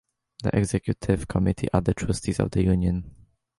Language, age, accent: English, under 19, England English